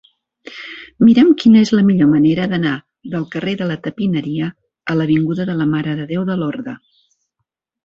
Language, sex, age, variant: Catalan, female, 60-69, Central